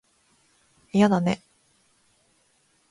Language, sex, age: Japanese, female, 19-29